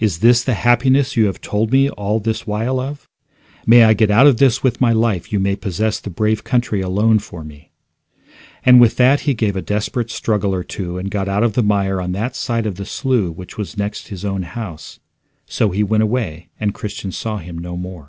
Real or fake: real